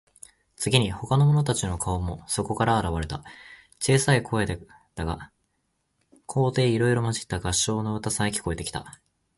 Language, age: Japanese, 19-29